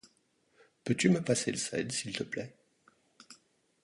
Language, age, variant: French, 40-49, Français de métropole